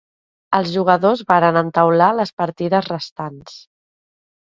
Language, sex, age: Catalan, female, 30-39